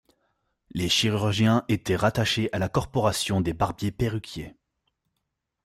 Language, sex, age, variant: French, male, 30-39, Français de métropole